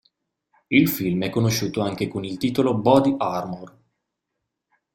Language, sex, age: Italian, male, 30-39